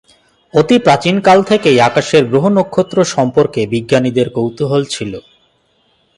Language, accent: Bengali, Standard Bengali